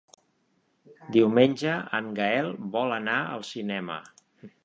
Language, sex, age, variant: Catalan, male, 50-59, Central